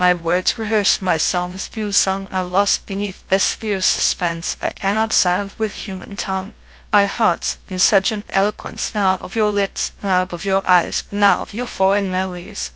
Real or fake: fake